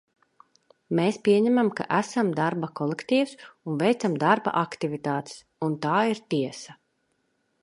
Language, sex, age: Latvian, female, 30-39